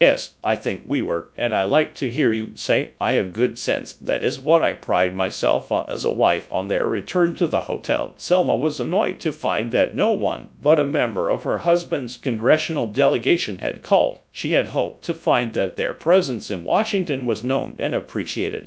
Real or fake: fake